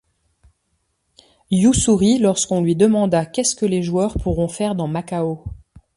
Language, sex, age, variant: French, female, 40-49, Français de métropole